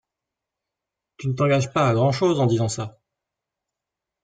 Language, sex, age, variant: French, male, 19-29, Français de métropole